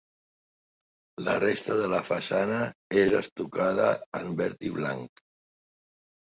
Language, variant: Catalan, Central